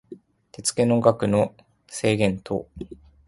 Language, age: Japanese, 19-29